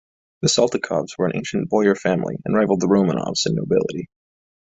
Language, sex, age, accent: English, male, 19-29, United States English